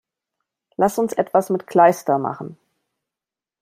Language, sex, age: German, female, 40-49